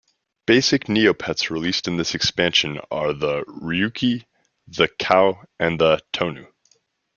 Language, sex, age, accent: English, male, 19-29, Canadian English